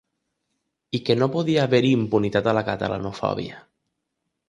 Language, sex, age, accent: Catalan, male, 30-39, valencià